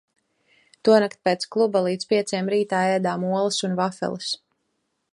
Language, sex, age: Latvian, female, 19-29